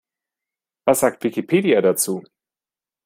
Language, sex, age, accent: German, male, 19-29, Deutschland Deutsch